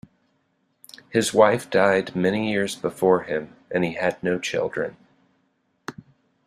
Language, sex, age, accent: English, male, 50-59, United States English